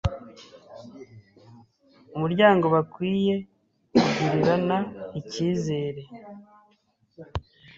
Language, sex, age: Kinyarwanda, female, 30-39